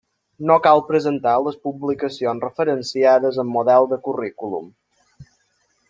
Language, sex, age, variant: Catalan, male, 19-29, Balear